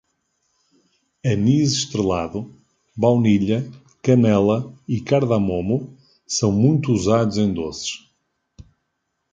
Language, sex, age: Portuguese, male, 40-49